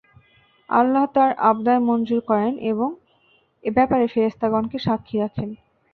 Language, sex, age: Bengali, female, 19-29